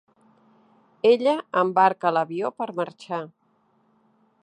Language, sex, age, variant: Catalan, female, 50-59, Central